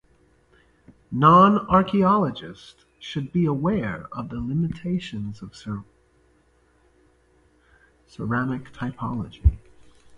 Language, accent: English, United States English